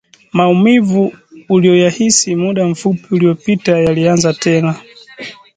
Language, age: Swahili, 19-29